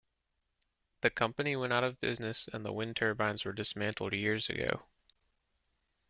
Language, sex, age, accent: English, male, 40-49, United States English